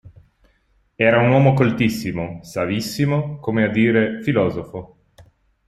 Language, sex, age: Italian, male, 30-39